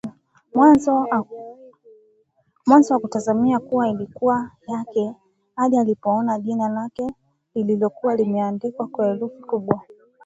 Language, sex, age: Swahili, female, 19-29